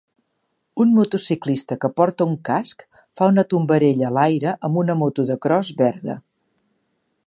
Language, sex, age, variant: Catalan, female, 60-69, Septentrional